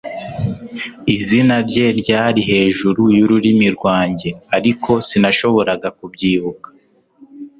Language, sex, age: Kinyarwanda, male, 19-29